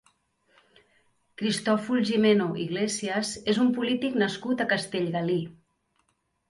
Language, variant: Catalan, Central